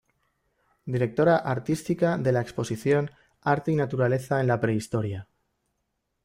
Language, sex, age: Spanish, male, 40-49